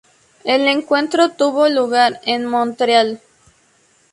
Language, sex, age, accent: Spanish, female, 19-29, México